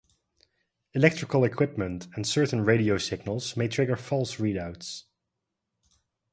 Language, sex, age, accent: English, male, 19-29, Dutch